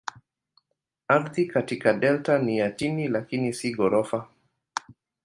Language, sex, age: Swahili, male, 30-39